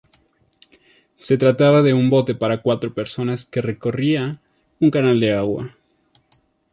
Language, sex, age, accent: Spanish, male, 19-29, México